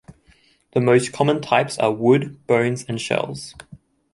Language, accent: English, Australian English